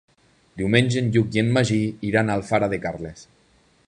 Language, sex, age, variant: Catalan, male, 19-29, Nord-Occidental